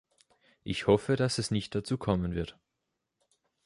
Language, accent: German, Österreichisches Deutsch